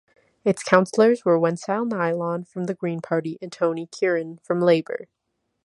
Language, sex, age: English, female, 19-29